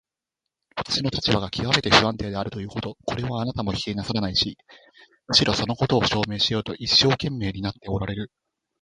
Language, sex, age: Japanese, female, 19-29